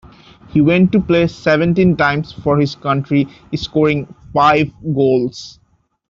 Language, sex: English, male